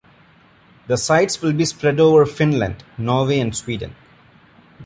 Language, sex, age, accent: English, male, 19-29, India and South Asia (India, Pakistan, Sri Lanka)